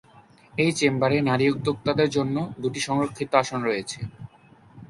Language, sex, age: Bengali, male, under 19